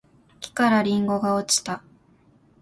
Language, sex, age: Japanese, female, 19-29